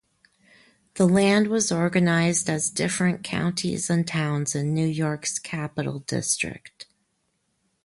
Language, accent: English, Canadian English